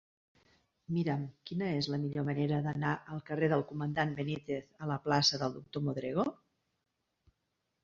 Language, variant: Catalan, Central